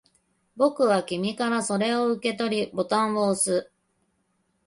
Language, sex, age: Japanese, female, 30-39